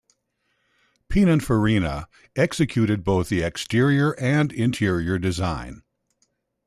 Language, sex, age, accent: English, male, 60-69, United States English